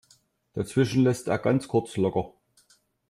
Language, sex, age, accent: German, male, 50-59, Deutschland Deutsch